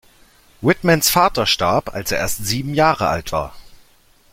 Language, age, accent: German, 30-39, Deutschland Deutsch